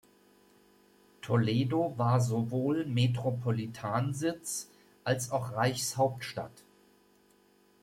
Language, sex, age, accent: German, male, 50-59, Deutschland Deutsch